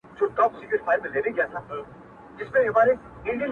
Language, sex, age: Pashto, female, 30-39